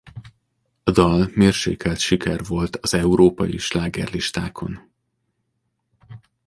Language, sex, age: Hungarian, male, 40-49